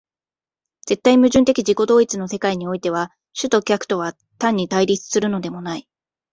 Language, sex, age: Japanese, female, 19-29